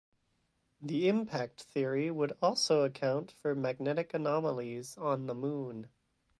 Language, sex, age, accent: English, male, 19-29, United States English